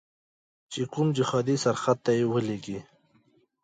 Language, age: Pashto, 19-29